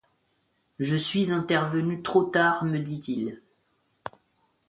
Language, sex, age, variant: French, male, 30-39, Français de métropole